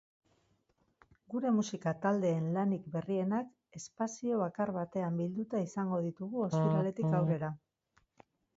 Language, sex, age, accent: Basque, female, 50-59, Mendebalekoa (Araba, Bizkaia, Gipuzkoako mendebaleko herri batzuk)